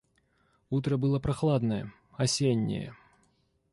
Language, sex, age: Russian, male, 30-39